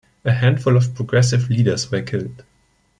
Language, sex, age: English, male, 19-29